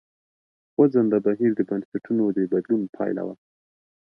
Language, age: Pashto, 30-39